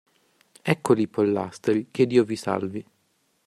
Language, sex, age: Italian, male, under 19